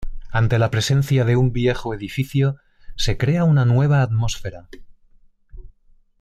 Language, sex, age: Spanish, male, 40-49